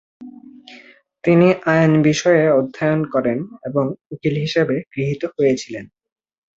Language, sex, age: Bengali, male, 19-29